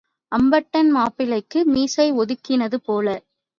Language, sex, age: Tamil, female, 19-29